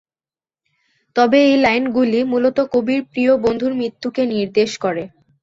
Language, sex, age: Bengali, female, 19-29